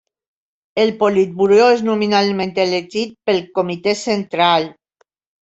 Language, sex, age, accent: Catalan, female, 60-69, valencià